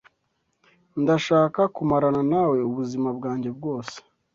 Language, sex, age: Kinyarwanda, male, 19-29